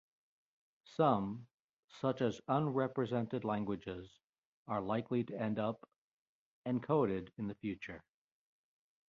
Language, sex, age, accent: English, male, 50-59, United States English